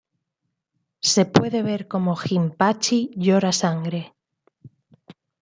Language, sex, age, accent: Spanish, female, 30-39, España: Centro-Sur peninsular (Madrid, Toledo, Castilla-La Mancha)